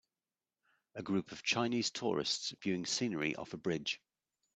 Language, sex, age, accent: English, male, 50-59, England English